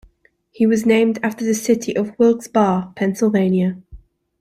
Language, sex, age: English, male, 19-29